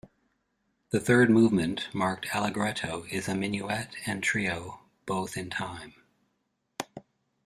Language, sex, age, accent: English, male, 50-59, Canadian English